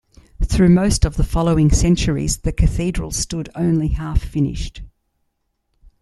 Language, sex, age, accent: English, female, 60-69, Australian English